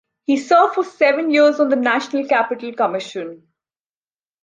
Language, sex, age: English, female, 30-39